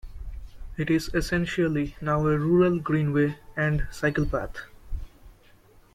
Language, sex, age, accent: English, male, 19-29, India and South Asia (India, Pakistan, Sri Lanka)